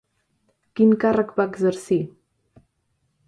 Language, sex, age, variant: Catalan, female, 19-29, Central